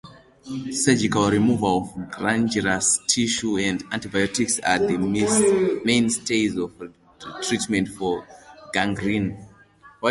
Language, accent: English, Southern African (South Africa, Zimbabwe, Namibia)